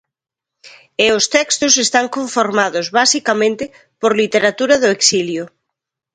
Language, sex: Galician, female